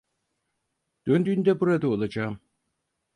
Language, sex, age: Turkish, male, 50-59